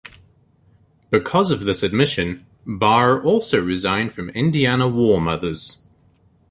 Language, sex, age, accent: English, male, 30-39, New Zealand English